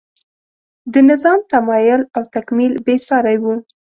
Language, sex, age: Pashto, female, 19-29